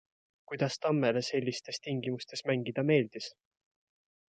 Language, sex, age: Estonian, male, 19-29